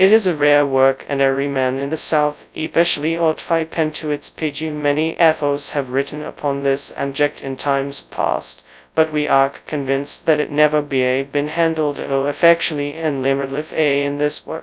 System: TTS, FastPitch